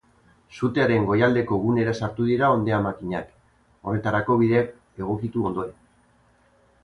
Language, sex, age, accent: Basque, male, 40-49, Erdialdekoa edo Nafarra (Gipuzkoa, Nafarroa)